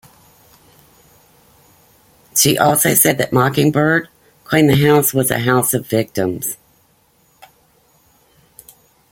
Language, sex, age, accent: English, female, 50-59, United States English